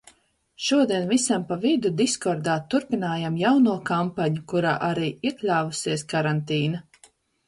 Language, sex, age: Latvian, female, 30-39